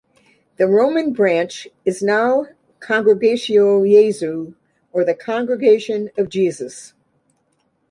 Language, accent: English, United States English